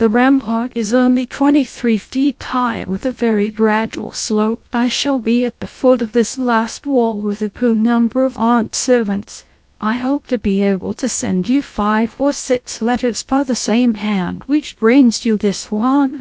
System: TTS, GlowTTS